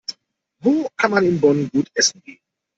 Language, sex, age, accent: German, male, 30-39, Deutschland Deutsch